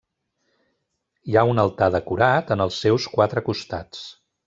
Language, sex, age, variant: Catalan, male, 50-59, Central